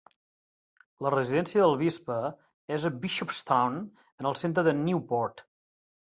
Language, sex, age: Catalan, male, 40-49